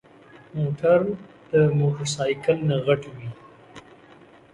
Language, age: Pashto, 40-49